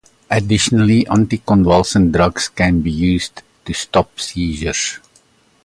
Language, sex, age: English, male, 60-69